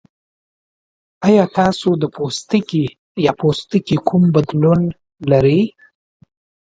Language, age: Pashto, 19-29